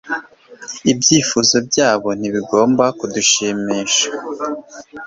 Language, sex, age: Kinyarwanda, male, 19-29